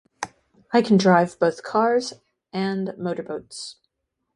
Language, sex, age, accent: English, female, 50-59, United States English; England English